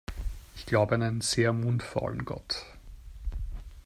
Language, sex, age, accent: German, male, 30-39, Österreichisches Deutsch